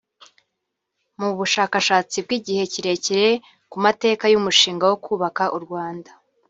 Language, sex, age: Kinyarwanda, female, 19-29